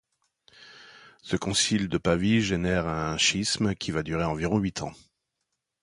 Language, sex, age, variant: French, male, 40-49, Français de métropole